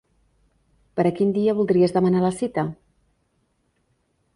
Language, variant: Catalan, Central